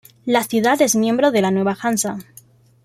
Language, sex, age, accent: Spanish, female, 19-29, España: Centro-Sur peninsular (Madrid, Toledo, Castilla-La Mancha)